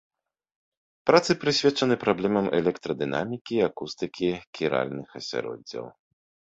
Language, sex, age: Belarusian, male, 30-39